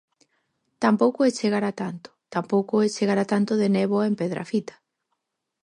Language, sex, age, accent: Galician, female, 40-49, Normativo (estándar)